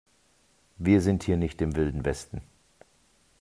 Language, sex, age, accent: German, male, 40-49, Deutschland Deutsch